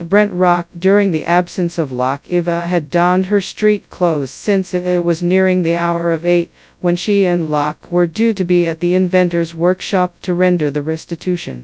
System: TTS, FastPitch